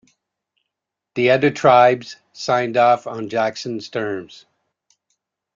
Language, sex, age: English, male, 50-59